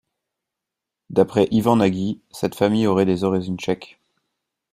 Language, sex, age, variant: French, male, 30-39, Français de métropole